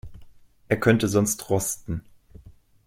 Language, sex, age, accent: German, male, 30-39, Deutschland Deutsch